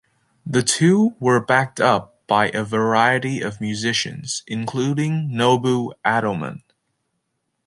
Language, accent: English, United States English